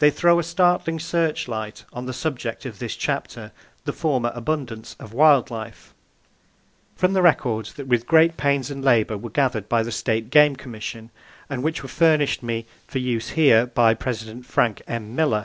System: none